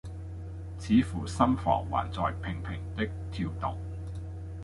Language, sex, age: Cantonese, male, 30-39